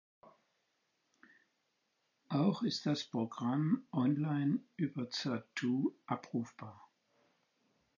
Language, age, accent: German, 70-79, Deutschland Deutsch